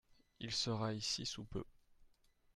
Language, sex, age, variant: French, male, 19-29, Français de métropole